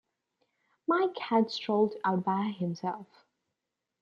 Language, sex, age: English, female, 19-29